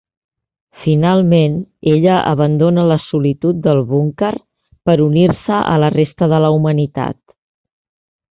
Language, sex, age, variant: Catalan, female, 40-49, Central